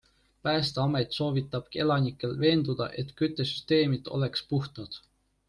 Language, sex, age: Estonian, male, 19-29